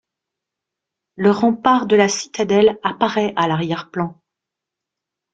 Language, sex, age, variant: French, female, 50-59, Français de métropole